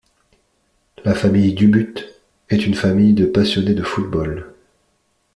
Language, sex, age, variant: French, male, 30-39, Français de métropole